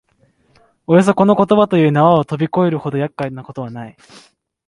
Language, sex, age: Japanese, male, under 19